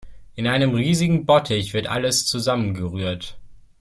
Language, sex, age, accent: German, male, 19-29, Deutschland Deutsch